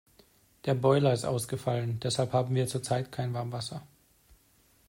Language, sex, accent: German, male, Deutschland Deutsch